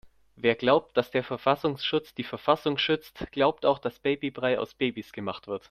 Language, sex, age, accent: German, male, under 19, Deutschland Deutsch